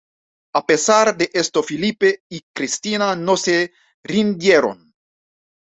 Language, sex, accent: Spanish, male, Caribe: Cuba, Venezuela, Puerto Rico, República Dominicana, Panamá, Colombia caribeña, México caribeño, Costa del golfo de México